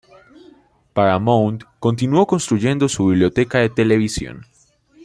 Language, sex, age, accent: Spanish, male, 19-29, Caribe: Cuba, Venezuela, Puerto Rico, República Dominicana, Panamá, Colombia caribeña, México caribeño, Costa del golfo de México